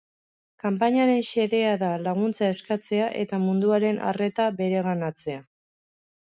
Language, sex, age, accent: Basque, female, 50-59, Mendebalekoa (Araba, Bizkaia, Gipuzkoako mendebaleko herri batzuk)